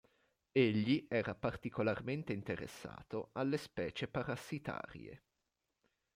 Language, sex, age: Italian, male, 19-29